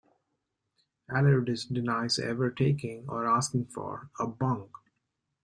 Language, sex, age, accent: English, male, 40-49, India and South Asia (India, Pakistan, Sri Lanka)